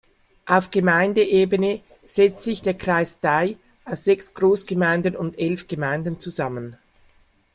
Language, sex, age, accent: German, female, 50-59, Schweizerdeutsch